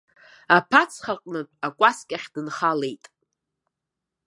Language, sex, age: Abkhazian, female, 50-59